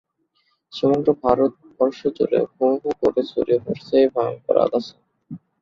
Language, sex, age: Bengali, male, 19-29